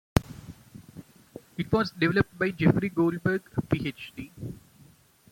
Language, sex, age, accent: English, male, 19-29, India and South Asia (India, Pakistan, Sri Lanka)